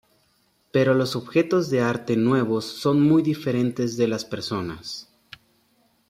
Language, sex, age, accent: Spanish, male, 19-29, México